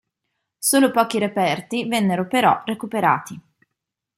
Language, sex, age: Italian, female, 30-39